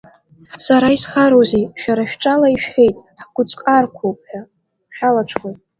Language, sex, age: Abkhazian, female, under 19